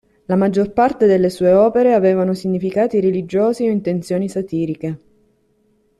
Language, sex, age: Italian, female, 30-39